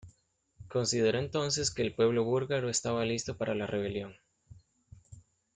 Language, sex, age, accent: Spanish, male, 19-29, América central